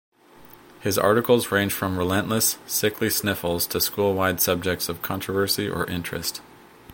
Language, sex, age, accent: English, male, 30-39, United States English